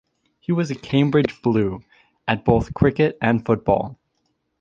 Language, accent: English, United States English